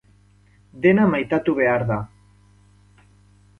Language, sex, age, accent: Basque, male, 19-29, Erdialdekoa edo Nafarra (Gipuzkoa, Nafarroa)